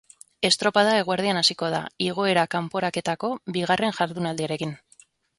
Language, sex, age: Basque, female, 30-39